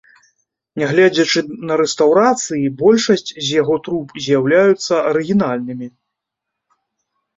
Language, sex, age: Belarusian, male, 40-49